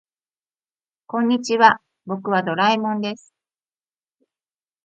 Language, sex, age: Japanese, female, 40-49